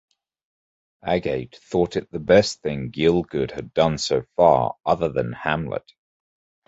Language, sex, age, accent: English, male, 30-39, England English